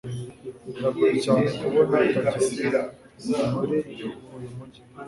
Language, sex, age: Kinyarwanda, male, under 19